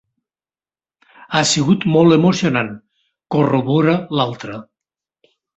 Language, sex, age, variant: Catalan, male, 60-69, Nord-Occidental